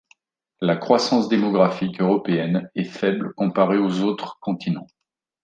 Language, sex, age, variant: French, male, 40-49, Français de métropole